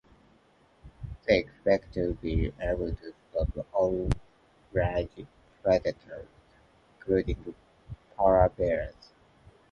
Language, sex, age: English, male, 19-29